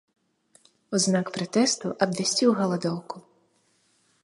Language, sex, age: Belarusian, female, 19-29